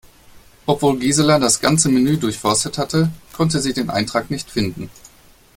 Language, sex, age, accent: German, male, 40-49, Deutschland Deutsch